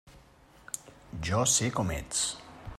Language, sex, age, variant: Catalan, male, 40-49, Central